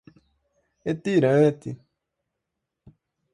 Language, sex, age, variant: Portuguese, male, 19-29, Portuguese (Brasil)